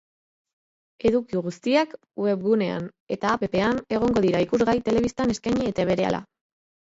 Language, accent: Basque, Erdialdekoa edo Nafarra (Gipuzkoa, Nafarroa)